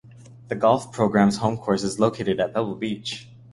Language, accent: English, United States English